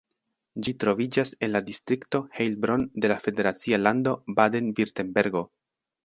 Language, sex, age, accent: Esperanto, male, under 19, Internacia